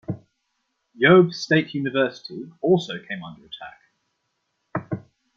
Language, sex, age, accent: English, male, 19-29, England English